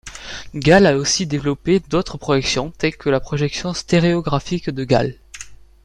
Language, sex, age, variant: French, male, 19-29, Français de métropole